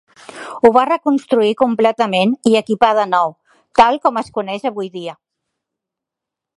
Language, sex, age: Catalan, female, 50-59